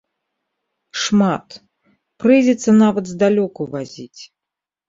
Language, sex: Belarusian, female